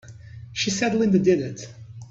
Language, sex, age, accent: English, male, 19-29, United States English